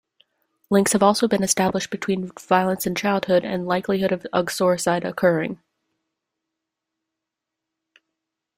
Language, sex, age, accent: English, female, under 19, United States English